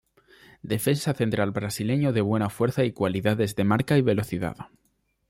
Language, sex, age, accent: Spanish, male, under 19, España: Norte peninsular (Asturias, Castilla y León, Cantabria, País Vasco, Navarra, Aragón, La Rioja, Guadalajara, Cuenca)